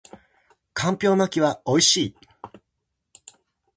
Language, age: Japanese, 50-59